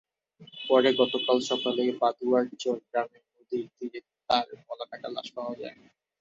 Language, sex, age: Bengali, male, 19-29